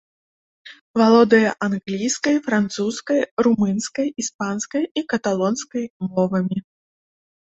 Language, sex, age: Belarusian, female, 30-39